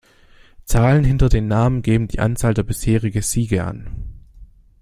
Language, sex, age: German, male, 19-29